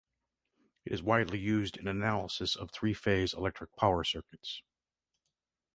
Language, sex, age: English, male, 60-69